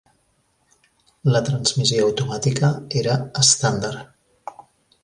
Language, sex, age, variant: Catalan, male, 40-49, Central